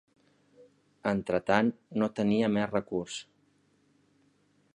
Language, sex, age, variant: Catalan, male, 40-49, Central